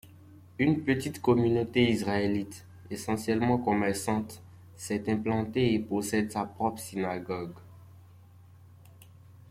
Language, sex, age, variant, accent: French, male, 19-29, Français d'Afrique subsaharienne et des îles africaines, Français de Côte d’Ivoire